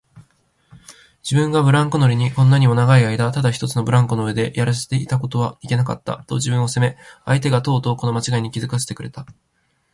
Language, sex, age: Japanese, male, 19-29